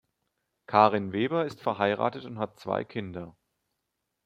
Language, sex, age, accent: German, male, 19-29, Deutschland Deutsch